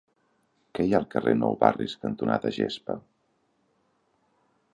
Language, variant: Catalan, Nord-Occidental